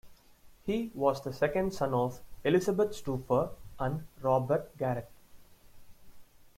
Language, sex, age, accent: English, male, 19-29, India and South Asia (India, Pakistan, Sri Lanka)